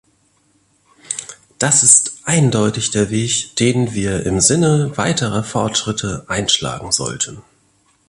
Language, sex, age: German, male, 40-49